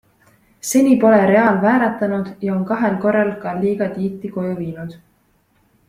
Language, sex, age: Estonian, female, 19-29